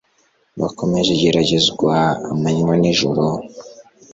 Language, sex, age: Kinyarwanda, male, 19-29